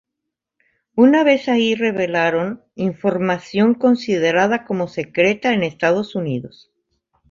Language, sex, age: Spanish, female, 50-59